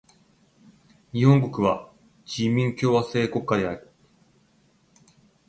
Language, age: Japanese, 30-39